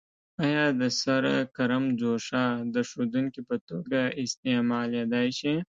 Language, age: Pashto, 19-29